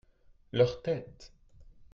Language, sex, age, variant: French, male, 30-39, Français de métropole